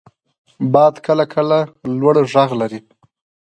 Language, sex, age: Pashto, female, 19-29